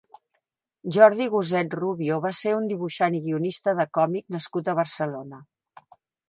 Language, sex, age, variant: Catalan, female, 60-69, Central